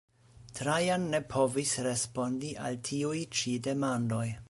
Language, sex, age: Esperanto, male, 40-49